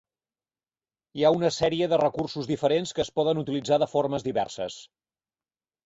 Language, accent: Catalan, nord-oriental